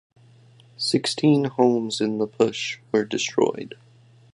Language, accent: English, United States English